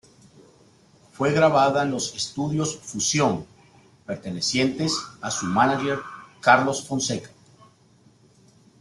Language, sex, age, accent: Spanish, male, 50-59, Caribe: Cuba, Venezuela, Puerto Rico, República Dominicana, Panamá, Colombia caribeña, México caribeño, Costa del golfo de México